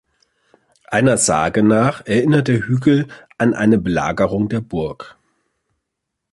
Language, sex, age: German, male, 40-49